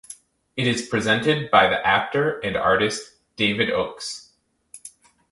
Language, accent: English, United States English